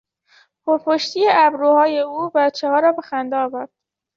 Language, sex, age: Persian, female, under 19